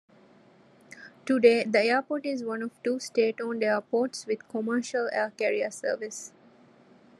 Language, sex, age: English, female, 19-29